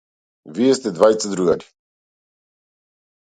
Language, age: Macedonian, 40-49